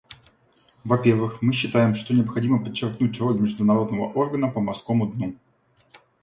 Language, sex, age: Russian, male, 40-49